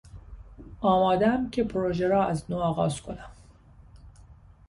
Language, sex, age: Persian, male, 30-39